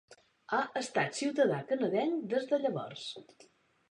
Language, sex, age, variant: Catalan, female, 50-59, Central